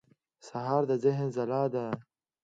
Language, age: Pashto, under 19